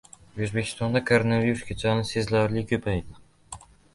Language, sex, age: Uzbek, male, under 19